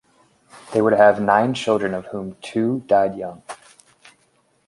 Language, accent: English, United States English